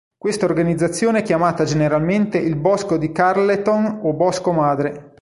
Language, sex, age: Italian, male, 40-49